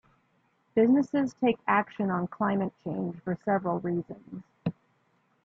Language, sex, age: English, female, 19-29